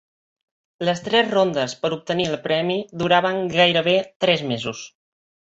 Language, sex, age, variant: Catalan, male, 19-29, Balear